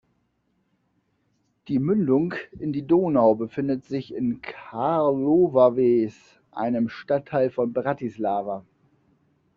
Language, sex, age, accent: German, male, 30-39, Deutschland Deutsch